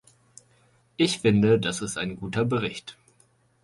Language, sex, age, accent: German, male, 19-29, Deutschland Deutsch